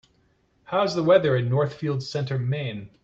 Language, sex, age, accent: English, male, 40-49, United States English